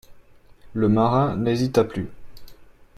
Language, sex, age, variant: French, male, 30-39, Français de métropole